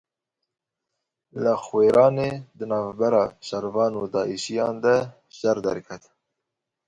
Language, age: Kurdish, 19-29